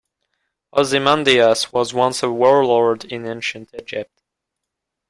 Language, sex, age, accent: English, male, 19-29, United States English